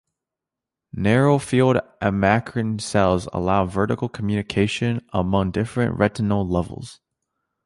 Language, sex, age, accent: English, male, under 19, United States English